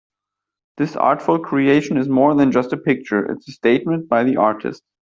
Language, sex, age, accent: English, male, 30-39, United States English